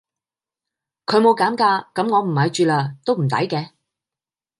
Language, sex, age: Cantonese, female, 40-49